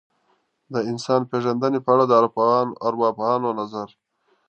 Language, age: Pashto, 30-39